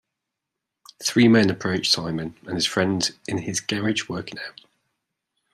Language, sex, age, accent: English, male, 30-39, England English